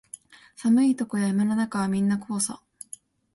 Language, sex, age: Japanese, female, under 19